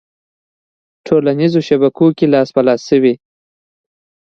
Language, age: Pashto, under 19